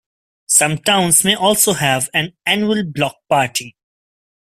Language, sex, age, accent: English, male, 19-29, India and South Asia (India, Pakistan, Sri Lanka)